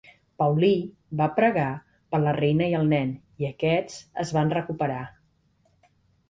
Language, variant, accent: Catalan, Central, central